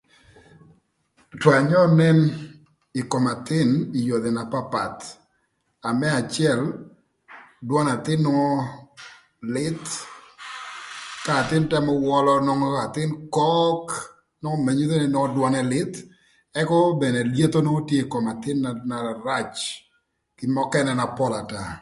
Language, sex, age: Thur, male, 30-39